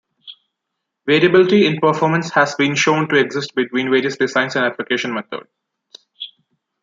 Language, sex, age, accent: English, male, 19-29, India and South Asia (India, Pakistan, Sri Lanka)